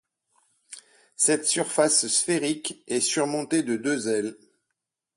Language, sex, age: French, male, 60-69